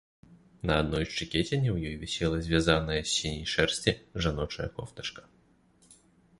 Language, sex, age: Belarusian, male, 19-29